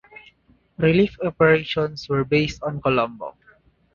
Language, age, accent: English, 19-29, United States English